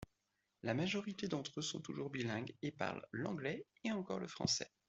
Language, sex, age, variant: French, male, 30-39, Français de métropole